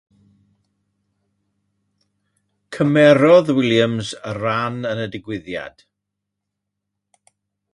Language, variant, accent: Welsh, South-Western Welsh, Y Deyrnas Unedig Cymraeg